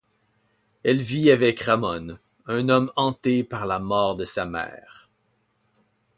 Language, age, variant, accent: French, 40-49, Français d'Amérique du Nord, Français du Canada